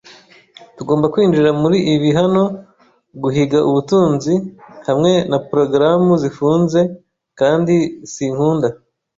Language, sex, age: Kinyarwanda, male, 19-29